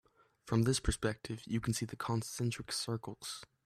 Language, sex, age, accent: English, male, under 19, United States English